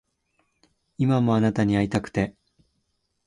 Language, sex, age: Japanese, male, 19-29